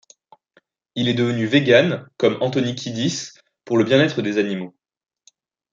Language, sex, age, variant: French, male, 19-29, Français de métropole